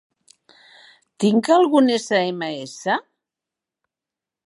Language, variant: Catalan, Nord-Occidental